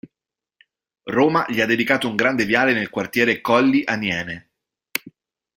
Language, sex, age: Italian, male, 30-39